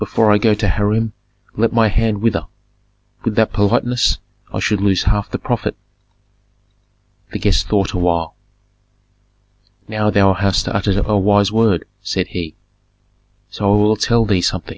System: none